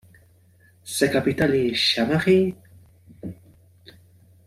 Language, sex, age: French, male, 19-29